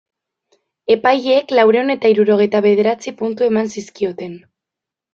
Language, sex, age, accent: Basque, female, 19-29, Mendebalekoa (Araba, Bizkaia, Gipuzkoako mendebaleko herri batzuk)